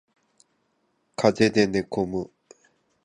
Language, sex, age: Japanese, male, 30-39